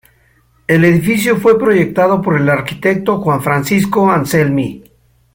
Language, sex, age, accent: Spanish, male, 70-79, México